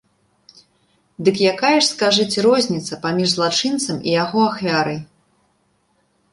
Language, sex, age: Belarusian, female, 19-29